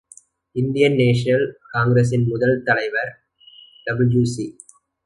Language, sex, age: Tamil, male, 19-29